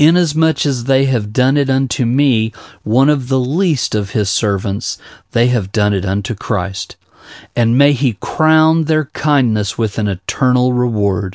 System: none